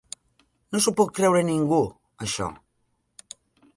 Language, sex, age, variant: Catalan, female, 50-59, Central